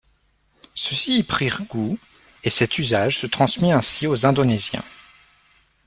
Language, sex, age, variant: French, male, 30-39, Français de métropole